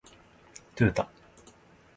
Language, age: Japanese, 30-39